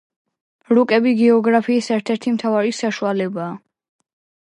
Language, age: Georgian, under 19